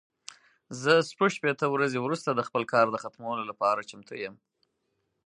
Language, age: Pashto, 40-49